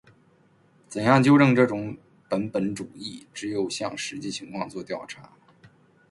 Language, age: Chinese, 30-39